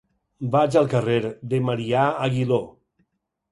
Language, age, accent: Catalan, 60-69, valencià